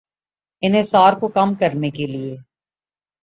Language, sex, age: Urdu, male, 19-29